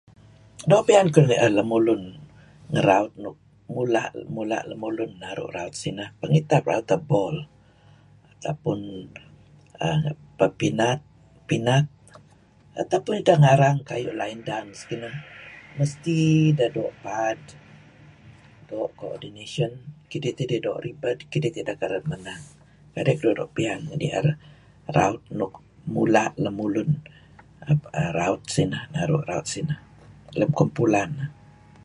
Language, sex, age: Kelabit, female, 60-69